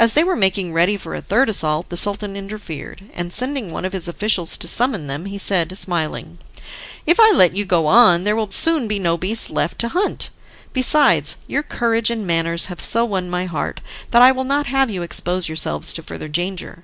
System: none